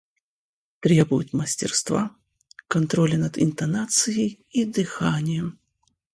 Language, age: Russian, 30-39